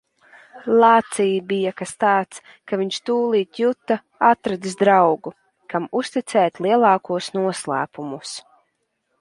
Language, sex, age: Latvian, female, 19-29